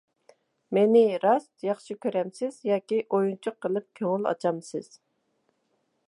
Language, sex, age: Uyghur, female, 50-59